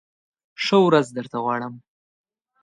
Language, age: Pashto, 19-29